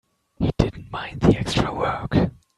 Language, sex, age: English, male, 19-29